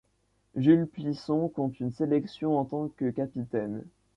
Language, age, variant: French, under 19, Français de métropole